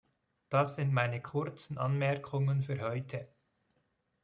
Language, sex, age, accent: German, male, 19-29, Schweizerdeutsch